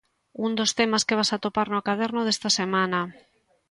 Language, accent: Galician, Normativo (estándar)